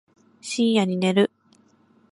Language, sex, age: Japanese, female, under 19